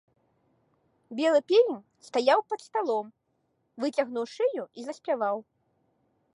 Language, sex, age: Belarusian, female, 19-29